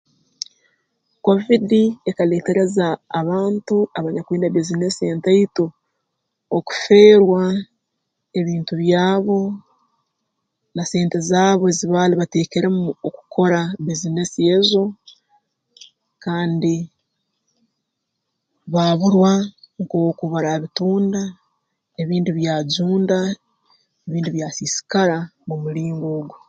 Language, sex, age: Tooro, female, 19-29